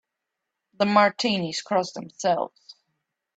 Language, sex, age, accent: English, female, 30-39, United States English